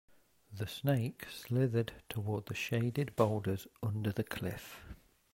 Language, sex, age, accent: English, male, 40-49, England English